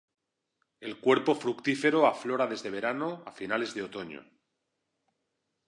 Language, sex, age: Spanish, male, 40-49